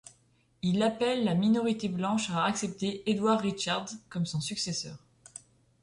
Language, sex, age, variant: French, female, 30-39, Français de métropole